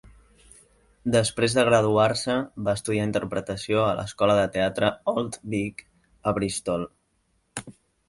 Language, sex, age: Catalan, male, 19-29